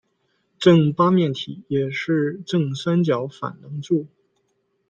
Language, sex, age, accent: Chinese, male, 19-29, 出生地：河北省